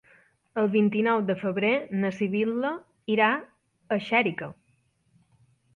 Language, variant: Catalan, Balear